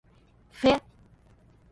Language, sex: Japanese, female